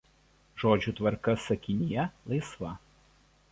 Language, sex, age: Lithuanian, male, 30-39